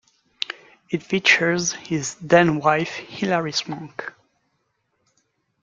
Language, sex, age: English, male, 30-39